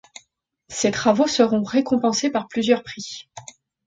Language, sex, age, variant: French, female, 40-49, Français de métropole